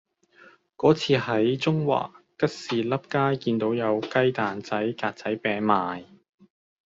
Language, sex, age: Cantonese, male, 30-39